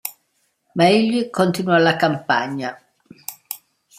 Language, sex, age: Italian, female, 60-69